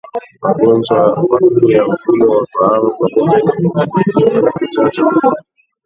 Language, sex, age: Swahili, male, 19-29